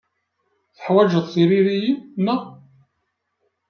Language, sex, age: Kabyle, male, 30-39